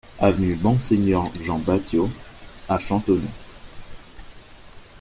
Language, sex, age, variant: French, male, under 19, Français des départements et régions d'outre-mer